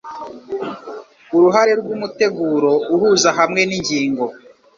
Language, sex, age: Kinyarwanda, male, 19-29